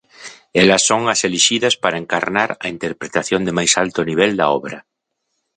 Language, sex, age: Galician, male, 40-49